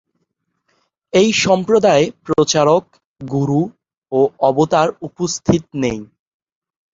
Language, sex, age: Bengali, male, 19-29